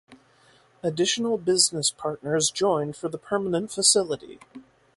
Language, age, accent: English, 19-29, United States English